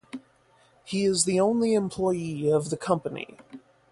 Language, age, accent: English, 19-29, United States English